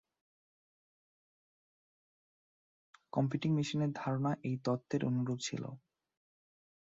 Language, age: Bengali, 19-29